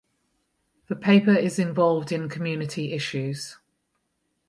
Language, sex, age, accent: English, female, 50-59, Welsh English